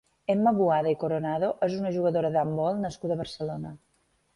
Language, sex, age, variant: Catalan, female, 40-49, Balear